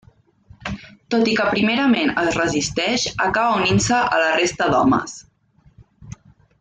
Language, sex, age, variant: Catalan, female, 19-29, Central